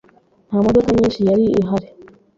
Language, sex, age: Kinyarwanda, female, 40-49